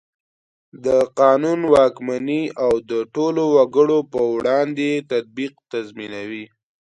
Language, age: Pashto, under 19